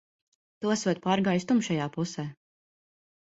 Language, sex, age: Latvian, female, 30-39